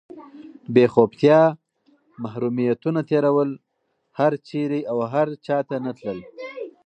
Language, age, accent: Pashto, 30-39, کندهارۍ لهجه